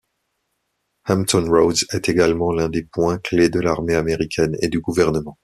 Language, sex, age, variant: French, male, 30-39, Français de métropole